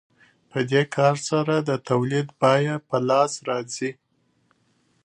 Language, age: Pashto, 30-39